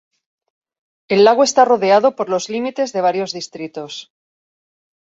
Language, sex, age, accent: Spanish, female, 50-59, España: Islas Canarias